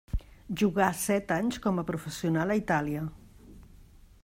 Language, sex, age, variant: Catalan, female, 50-59, Central